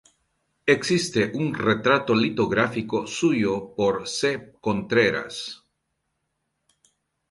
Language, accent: Spanish, Andino-Pacífico: Colombia, Perú, Ecuador, oeste de Bolivia y Venezuela andina